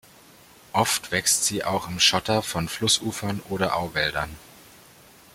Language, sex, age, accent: German, male, 19-29, Deutschland Deutsch